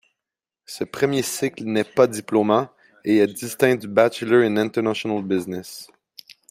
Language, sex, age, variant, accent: French, male, 30-39, Français d'Amérique du Nord, Français du Canada